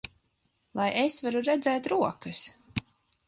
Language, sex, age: Latvian, female, 19-29